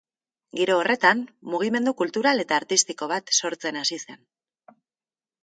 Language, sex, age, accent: Basque, female, 30-39, Erdialdekoa edo Nafarra (Gipuzkoa, Nafarroa)